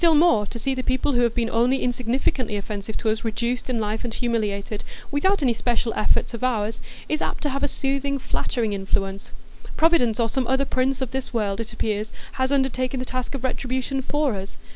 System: none